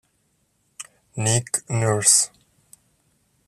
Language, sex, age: Italian, male, 19-29